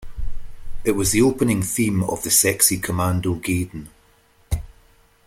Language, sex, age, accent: English, male, 50-59, Scottish English